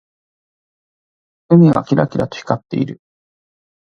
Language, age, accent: Japanese, 50-59, 標準語